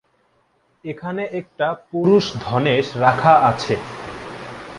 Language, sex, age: Bengali, male, 19-29